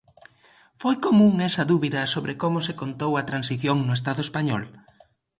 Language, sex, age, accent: Galician, male, 19-29, Normativo (estándar)